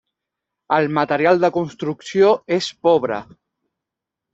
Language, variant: Catalan, Central